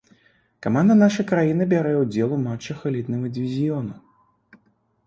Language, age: Belarusian, 19-29